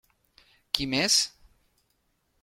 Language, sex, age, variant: Catalan, male, 40-49, Central